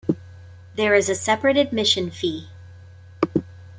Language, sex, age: English, female, 40-49